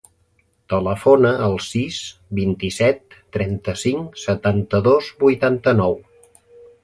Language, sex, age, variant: Catalan, male, 50-59, Central